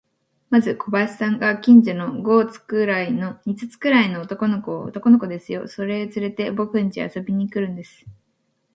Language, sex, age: Japanese, female, 19-29